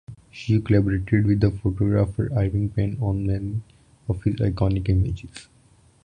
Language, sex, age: English, male, 19-29